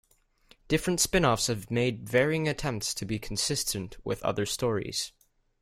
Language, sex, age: English, male, under 19